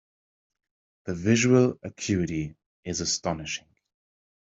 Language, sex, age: English, male, 30-39